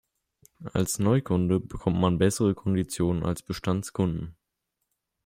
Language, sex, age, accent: German, male, under 19, Deutschland Deutsch